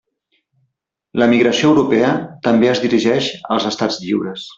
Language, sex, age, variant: Catalan, male, 40-49, Central